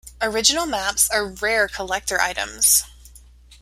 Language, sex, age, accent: English, female, 30-39, United States English